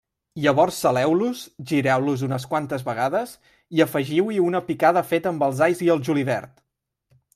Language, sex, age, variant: Catalan, male, 19-29, Central